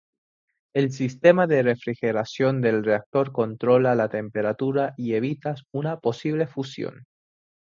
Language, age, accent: Spanish, 19-29, España: Islas Canarias